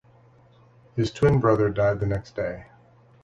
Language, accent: English, United States English